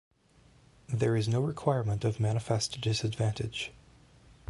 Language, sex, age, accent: English, male, 40-49, Canadian English